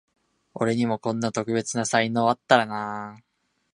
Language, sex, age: Japanese, male, under 19